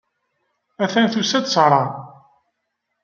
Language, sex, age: Kabyle, male, 30-39